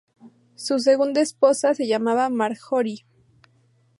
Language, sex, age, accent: Spanish, female, 19-29, México